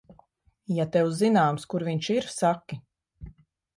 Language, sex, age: Latvian, female, 40-49